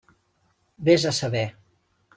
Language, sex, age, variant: Catalan, male, 30-39, Central